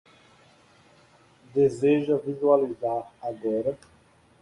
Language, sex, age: Portuguese, male, 30-39